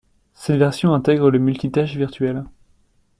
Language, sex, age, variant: French, male, 19-29, Français de métropole